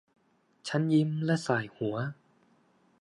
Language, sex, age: Thai, male, 19-29